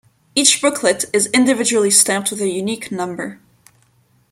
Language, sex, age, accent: English, female, 19-29, United States English